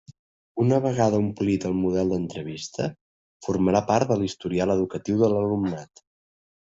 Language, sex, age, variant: Catalan, male, 30-39, Central